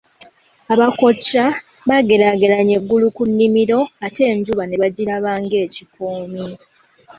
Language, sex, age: Ganda, female, 19-29